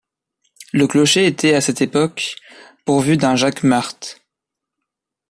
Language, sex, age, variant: French, male, under 19, Français de métropole